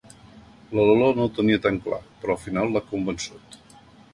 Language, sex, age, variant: Catalan, male, 50-59, Central